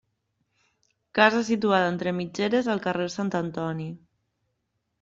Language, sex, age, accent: Catalan, female, 30-39, valencià